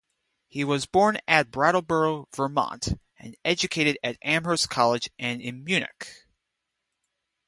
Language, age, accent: English, 19-29, United States English